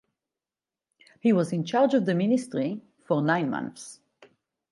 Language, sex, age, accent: English, female, 40-49, Israeli